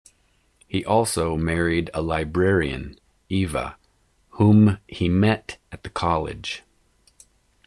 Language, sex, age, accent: English, male, 50-59, United States English